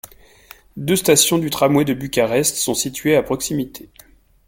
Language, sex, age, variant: French, male, 40-49, Français de métropole